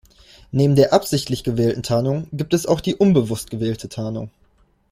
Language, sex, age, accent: German, male, 19-29, Deutschland Deutsch